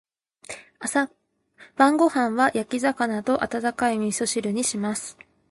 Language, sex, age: Japanese, female, 19-29